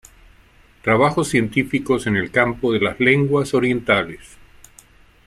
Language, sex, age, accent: Spanish, male, 60-69, Andino-Pacífico: Colombia, Perú, Ecuador, oeste de Bolivia y Venezuela andina